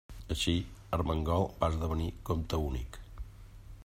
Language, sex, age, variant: Catalan, male, 50-59, Central